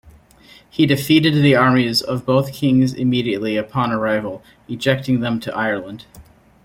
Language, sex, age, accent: English, male, 19-29, United States English